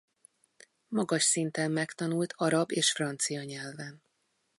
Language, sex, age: Hungarian, female, 40-49